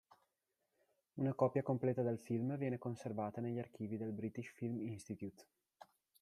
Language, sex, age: Italian, male, 30-39